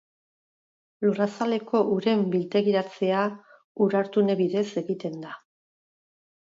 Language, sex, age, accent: Basque, female, 50-59, Mendebalekoa (Araba, Bizkaia, Gipuzkoako mendebaleko herri batzuk)